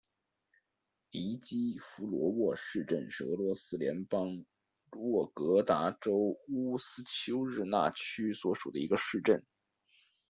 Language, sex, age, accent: Chinese, male, 19-29, 出生地：北京市